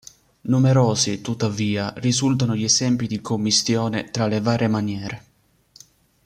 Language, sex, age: Italian, male, 19-29